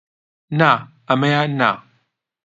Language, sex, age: Central Kurdish, male, 19-29